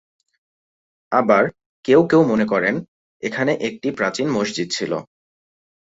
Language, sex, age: Bengali, male, 19-29